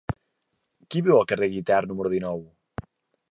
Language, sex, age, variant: Catalan, male, 40-49, Central